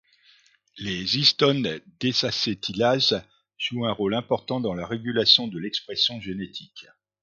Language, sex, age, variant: French, male, 50-59, Français de métropole